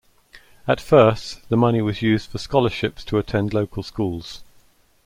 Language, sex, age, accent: English, male, 60-69, England English